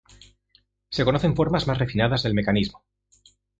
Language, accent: Spanish, España: Centro-Sur peninsular (Madrid, Toledo, Castilla-La Mancha)